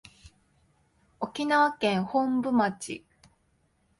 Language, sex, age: Japanese, female, 19-29